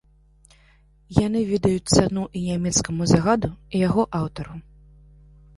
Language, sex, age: Belarusian, female, 30-39